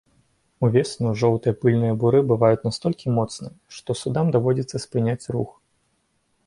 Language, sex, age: Belarusian, male, under 19